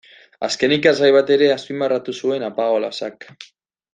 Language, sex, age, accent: Basque, male, 19-29, Mendebalekoa (Araba, Bizkaia, Gipuzkoako mendebaleko herri batzuk)